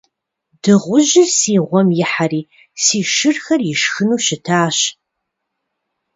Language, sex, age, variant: Kabardian, female, 50-59, Адыгэбзэ (Къэбэрдей, Кирил, псоми зэдай)